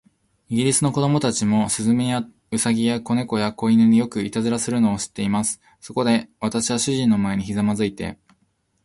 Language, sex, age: Japanese, male, 19-29